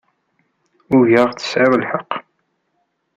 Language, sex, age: Kabyle, male, 19-29